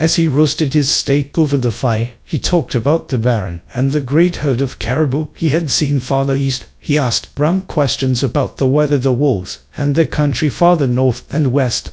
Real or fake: fake